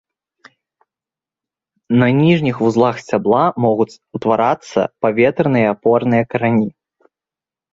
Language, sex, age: Belarusian, male, under 19